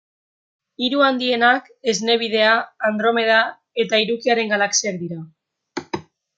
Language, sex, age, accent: Basque, female, under 19, Erdialdekoa edo Nafarra (Gipuzkoa, Nafarroa)